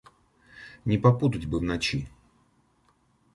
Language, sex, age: Russian, male, 30-39